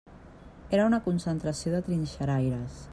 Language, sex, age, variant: Catalan, female, 40-49, Central